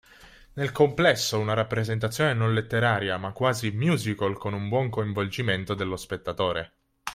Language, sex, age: Italian, male, 19-29